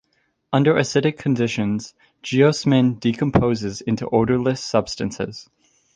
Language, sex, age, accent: English, male, 19-29, United States English